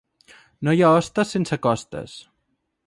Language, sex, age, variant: Catalan, male, 19-29, Central